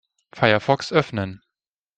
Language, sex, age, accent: German, male, 30-39, Deutschland Deutsch